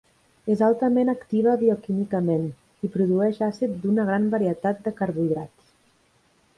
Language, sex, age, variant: Catalan, female, 19-29, Central